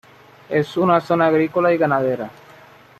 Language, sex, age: Spanish, male, 19-29